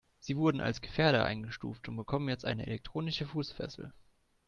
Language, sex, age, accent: German, male, 19-29, Deutschland Deutsch